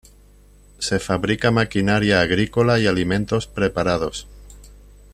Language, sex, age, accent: Spanish, male, 50-59, España: Sur peninsular (Andalucia, Extremadura, Murcia)